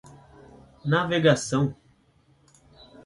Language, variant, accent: Portuguese, Portuguese (Brasil), Paulista